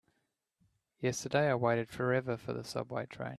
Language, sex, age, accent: English, male, 30-39, Australian English